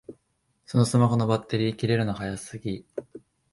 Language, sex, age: Japanese, male, 19-29